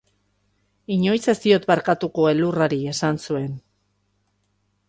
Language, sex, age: Basque, female, 50-59